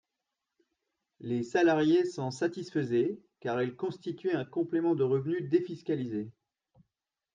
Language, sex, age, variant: French, male, 30-39, Français de métropole